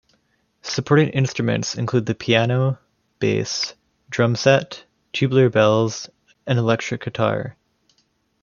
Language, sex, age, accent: English, male, 19-29, Canadian English